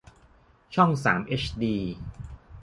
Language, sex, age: Thai, male, 40-49